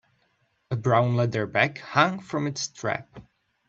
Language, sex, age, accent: English, male, 19-29, England English